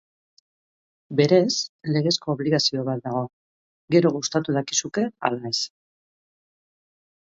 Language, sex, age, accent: Basque, female, 40-49, Mendebalekoa (Araba, Bizkaia, Gipuzkoako mendebaleko herri batzuk)